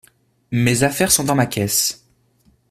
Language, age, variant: French, 19-29, Français de métropole